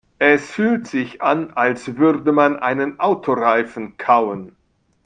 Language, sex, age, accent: German, male, 60-69, Deutschland Deutsch